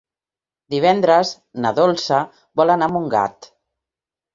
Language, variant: Catalan, Central